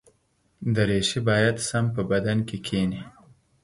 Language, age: Pashto, 30-39